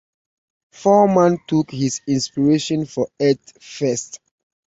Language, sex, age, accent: English, male, 30-39, United States English